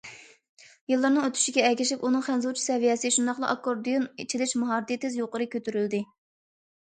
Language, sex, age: Uyghur, female, under 19